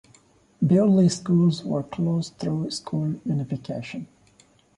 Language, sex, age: English, male, 19-29